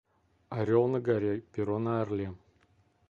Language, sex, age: Russian, male, 30-39